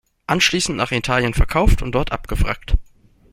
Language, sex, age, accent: German, male, 19-29, Deutschland Deutsch